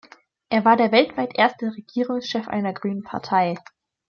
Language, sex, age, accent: German, female, under 19, Deutschland Deutsch